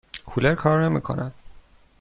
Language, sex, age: Persian, male, 30-39